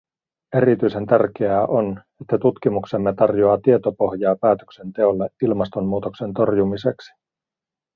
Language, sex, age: Finnish, male, 40-49